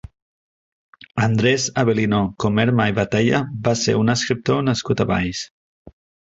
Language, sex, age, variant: Catalan, male, 30-39, Central